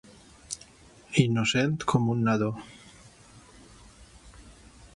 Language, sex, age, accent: Catalan, male, 40-49, valencià